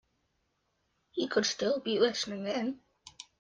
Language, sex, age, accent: English, male, under 19, England English